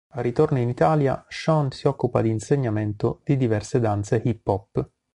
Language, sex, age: Italian, male, 40-49